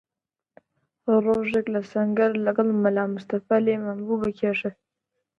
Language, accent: Central Kurdish, سۆرانی